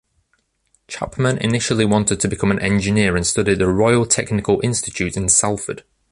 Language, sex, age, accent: English, male, under 19, England English